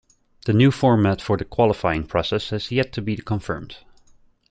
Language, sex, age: English, male, 30-39